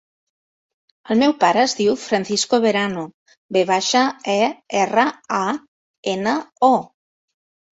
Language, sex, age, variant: Catalan, female, 50-59, Central